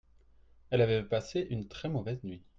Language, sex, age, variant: French, male, 30-39, Français de métropole